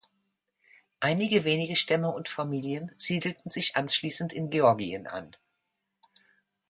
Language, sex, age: German, female, 60-69